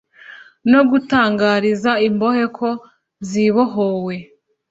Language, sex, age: Kinyarwanda, female, 19-29